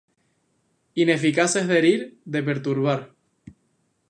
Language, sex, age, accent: Spanish, male, 19-29, España: Islas Canarias